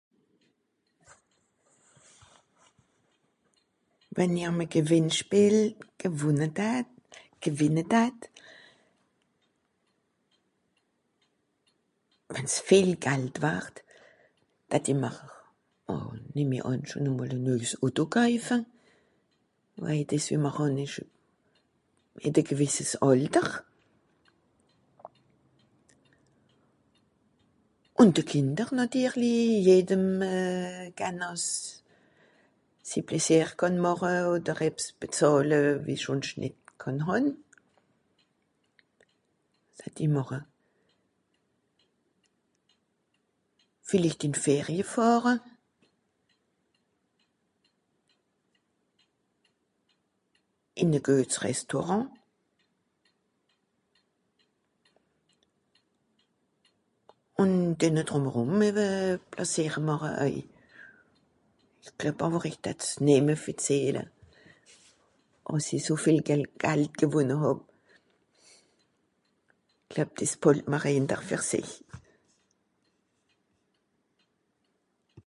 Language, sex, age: Swiss German, female, 70-79